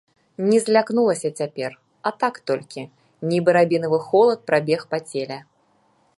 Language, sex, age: Belarusian, female, 40-49